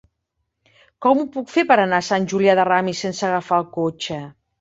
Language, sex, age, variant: Catalan, female, 50-59, Central